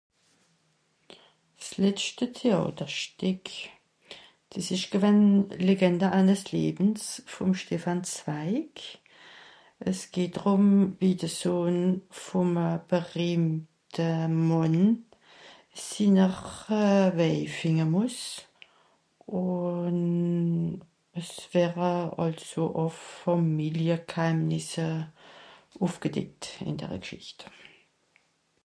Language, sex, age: Swiss German, female, 60-69